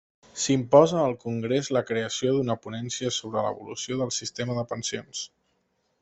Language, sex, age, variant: Catalan, male, 30-39, Central